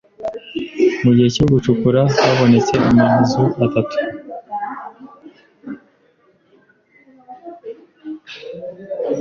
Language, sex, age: Kinyarwanda, male, 19-29